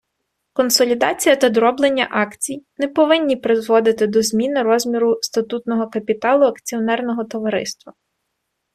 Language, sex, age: Ukrainian, female, 30-39